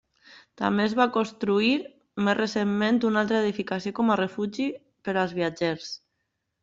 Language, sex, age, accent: Catalan, female, 30-39, valencià